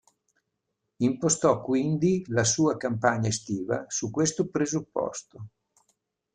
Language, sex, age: Italian, male, 60-69